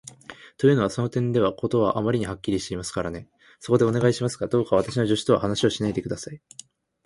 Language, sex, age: Japanese, male, 19-29